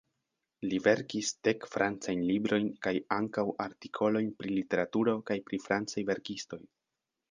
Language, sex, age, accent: Esperanto, male, under 19, Internacia